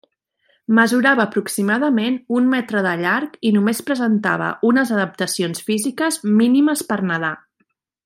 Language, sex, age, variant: Catalan, female, 30-39, Central